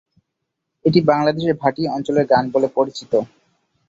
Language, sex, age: Bengali, male, 19-29